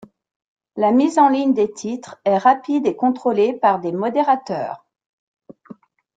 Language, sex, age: French, female, 50-59